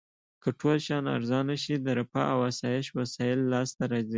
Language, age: Pashto, 19-29